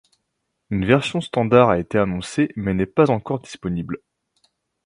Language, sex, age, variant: French, male, 19-29, Français de métropole